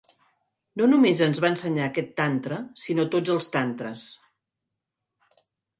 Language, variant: Catalan, Central